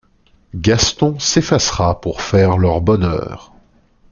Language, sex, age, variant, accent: French, male, 30-39, Français d'Europe, Français de Suisse